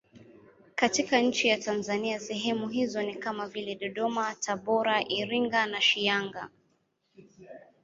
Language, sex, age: Swahili, male, 30-39